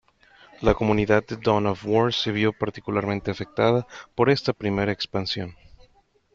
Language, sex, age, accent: Spanish, male, 19-29, México